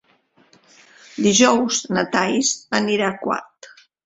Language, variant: Catalan, Central